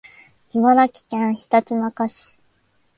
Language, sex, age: Japanese, female, 19-29